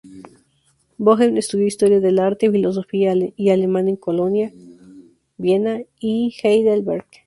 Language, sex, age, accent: Spanish, female, 19-29, México